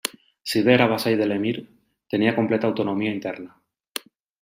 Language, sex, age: Catalan, male, 30-39